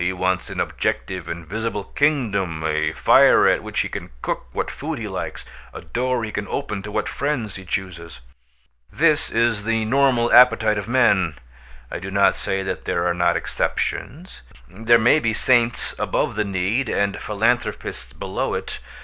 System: none